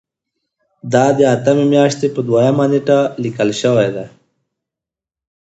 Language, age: Pashto, 19-29